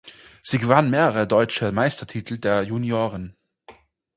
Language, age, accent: German, 19-29, Österreichisches Deutsch